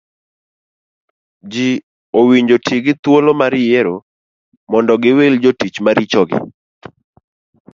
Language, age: Luo (Kenya and Tanzania), 19-29